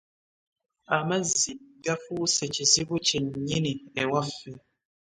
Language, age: Ganda, 19-29